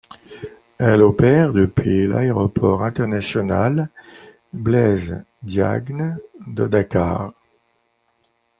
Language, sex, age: French, male, 50-59